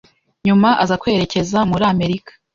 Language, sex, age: Kinyarwanda, female, 19-29